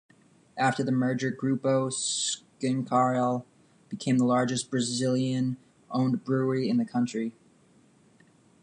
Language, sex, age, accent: English, male, 19-29, United States English